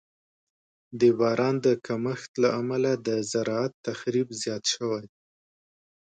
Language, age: Pashto, 19-29